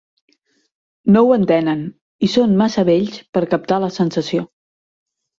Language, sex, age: Catalan, female, 50-59